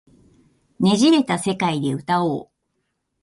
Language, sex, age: Japanese, female, 50-59